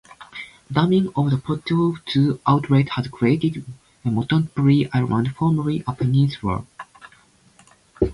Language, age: English, 19-29